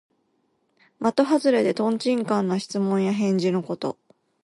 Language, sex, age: Japanese, female, 40-49